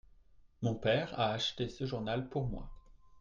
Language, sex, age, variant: French, male, 30-39, Français de métropole